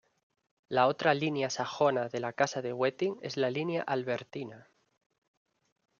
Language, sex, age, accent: Spanish, male, 19-29, España: Norte peninsular (Asturias, Castilla y León, Cantabria, País Vasco, Navarra, Aragón, La Rioja, Guadalajara, Cuenca)